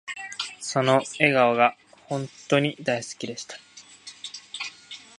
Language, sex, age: Japanese, male, 19-29